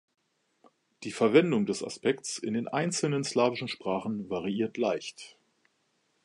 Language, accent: German, Deutschland Deutsch